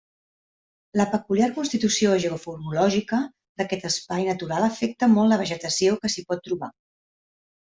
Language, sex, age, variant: Catalan, female, 50-59, Central